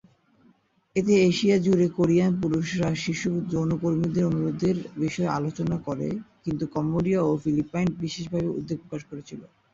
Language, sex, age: Bengali, male, 19-29